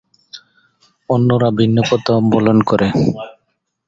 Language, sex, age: Bengali, male, 30-39